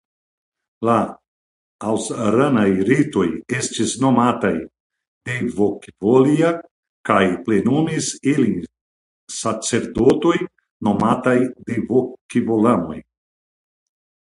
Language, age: Esperanto, 60-69